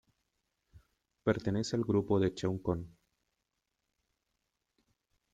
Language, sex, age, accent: Spanish, male, 30-39, Chileno: Chile, Cuyo